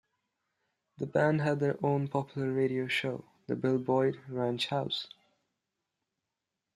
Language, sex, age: English, male, under 19